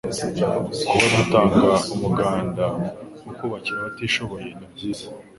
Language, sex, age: Kinyarwanda, male, 19-29